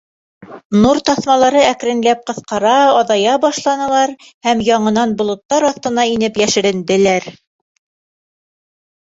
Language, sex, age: Bashkir, female, 19-29